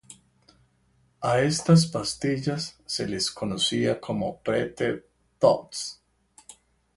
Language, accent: Spanish, Caribe: Cuba, Venezuela, Puerto Rico, República Dominicana, Panamá, Colombia caribeña, México caribeño, Costa del golfo de México